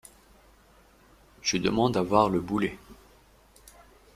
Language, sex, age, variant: French, male, 19-29, Français de métropole